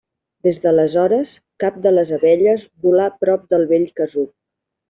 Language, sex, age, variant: Catalan, female, 50-59, Central